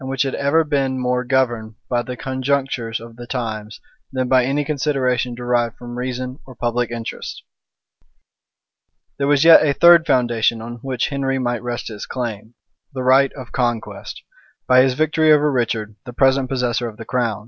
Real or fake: real